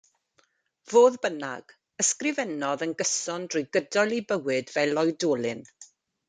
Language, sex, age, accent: Welsh, female, 40-49, Y Deyrnas Unedig Cymraeg